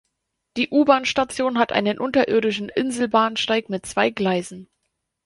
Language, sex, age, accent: German, female, 30-39, Deutschland Deutsch